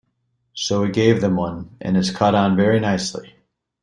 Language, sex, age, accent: English, male, 30-39, United States English